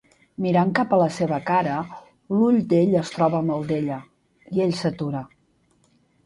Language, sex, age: Catalan, female, 50-59